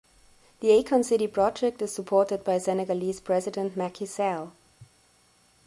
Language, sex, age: English, female, 30-39